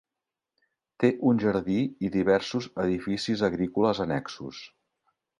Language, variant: Catalan, Central